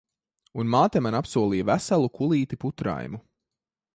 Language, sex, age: Latvian, male, 19-29